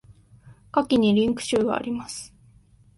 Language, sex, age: Japanese, female, 19-29